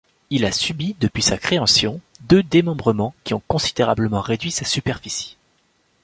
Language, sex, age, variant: French, male, 19-29, Français de métropole